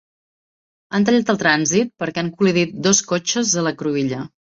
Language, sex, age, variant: Catalan, female, 30-39, Central